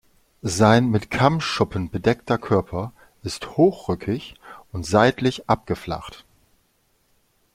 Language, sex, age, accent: German, male, 40-49, Deutschland Deutsch